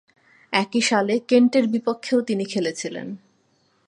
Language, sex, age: Bengali, female, 40-49